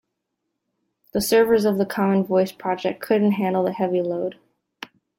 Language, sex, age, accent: English, female, 19-29, United States English